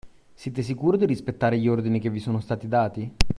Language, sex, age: Italian, male, 19-29